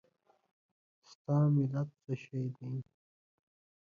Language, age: Pashto, 19-29